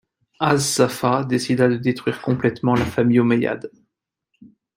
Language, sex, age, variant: French, male, 30-39, Français de métropole